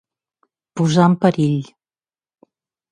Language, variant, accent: Catalan, Central, central